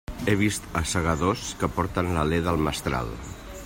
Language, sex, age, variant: Catalan, male, 40-49, Central